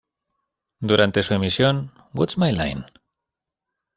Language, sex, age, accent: Spanish, male, 19-29, España: Norte peninsular (Asturias, Castilla y León, Cantabria, País Vasco, Navarra, Aragón, La Rioja, Guadalajara, Cuenca)